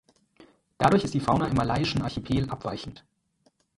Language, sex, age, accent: German, male, 30-39, Deutschland Deutsch